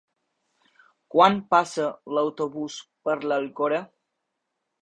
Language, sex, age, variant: Catalan, male, under 19, Balear